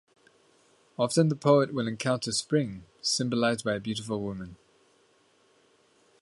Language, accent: English, England English